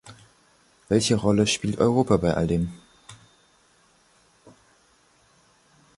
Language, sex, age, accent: German, male, under 19, Deutschland Deutsch